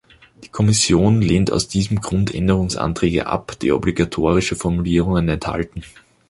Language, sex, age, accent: German, male, 19-29, Österreichisches Deutsch